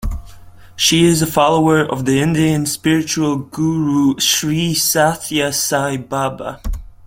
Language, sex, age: English, male, 19-29